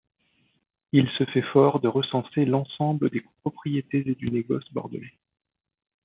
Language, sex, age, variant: French, male, 30-39, Français de métropole